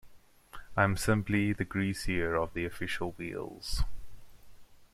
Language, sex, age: English, male, 19-29